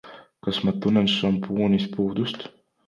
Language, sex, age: Estonian, male, 19-29